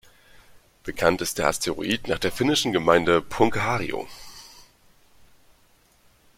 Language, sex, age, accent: German, male, 19-29, Deutschland Deutsch